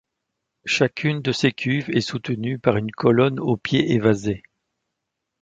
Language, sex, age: French, male, 40-49